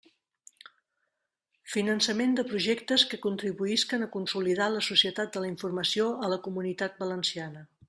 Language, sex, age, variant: Catalan, female, 40-49, Central